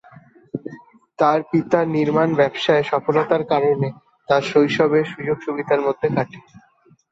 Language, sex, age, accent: Bengali, male, 19-29, Native